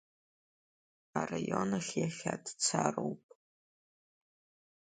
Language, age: Abkhazian, under 19